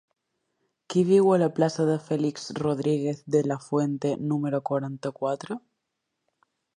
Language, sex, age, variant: Catalan, female, 19-29, Balear